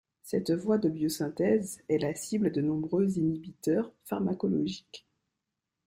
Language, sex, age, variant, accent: French, female, 19-29, Français des départements et régions d'outre-mer, Français de Guadeloupe